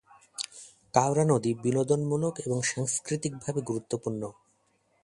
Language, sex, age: Bengali, male, 30-39